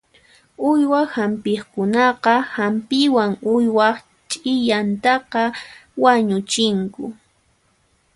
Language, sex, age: Puno Quechua, female, 19-29